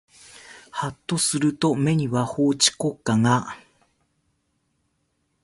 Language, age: Japanese, 50-59